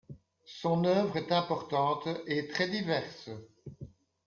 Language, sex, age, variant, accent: French, female, 60-69, Français d'Europe, Français de Belgique